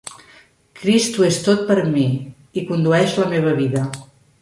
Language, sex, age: Catalan, female, 50-59